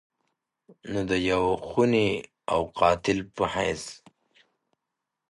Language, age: Pashto, 19-29